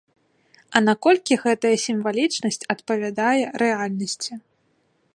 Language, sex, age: Belarusian, female, 19-29